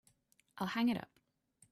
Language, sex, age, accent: English, female, 19-29, England English